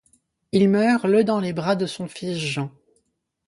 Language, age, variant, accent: French, 19-29, Français de métropole, Français de l'est de la France